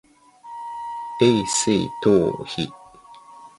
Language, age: Chinese, 19-29